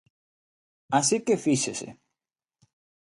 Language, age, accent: Galician, 19-29, Normativo (estándar)